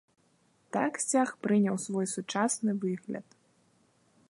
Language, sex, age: Belarusian, female, 19-29